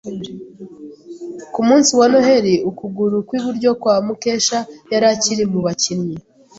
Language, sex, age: Kinyarwanda, female, 19-29